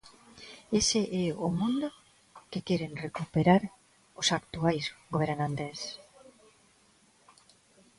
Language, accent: Galician, Neofalante